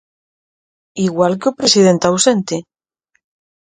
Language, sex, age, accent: Galician, female, 30-39, Central (gheada); Normativo (estándar)